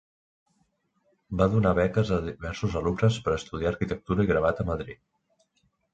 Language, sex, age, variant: Catalan, male, 30-39, Septentrional